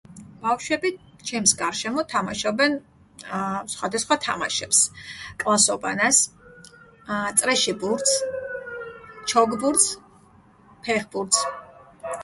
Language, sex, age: Georgian, female, 40-49